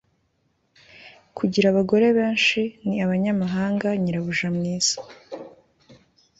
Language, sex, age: Kinyarwanda, female, 19-29